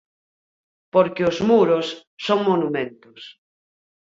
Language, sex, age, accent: Galician, female, 40-49, Normativo (estándar)